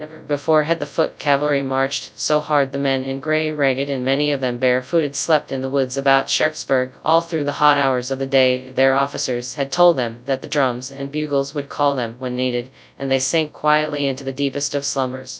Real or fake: fake